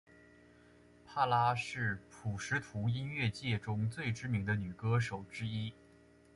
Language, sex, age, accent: Chinese, male, under 19, 出生地：黑龙江省